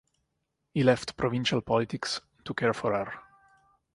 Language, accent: English, United States English